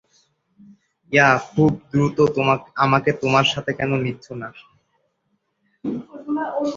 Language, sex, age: Bengali, female, 19-29